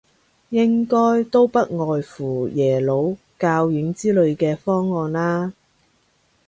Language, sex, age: Cantonese, female, 30-39